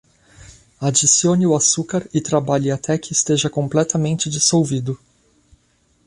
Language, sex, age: Portuguese, male, 30-39